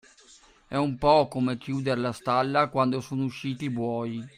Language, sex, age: Italian, male, 40-49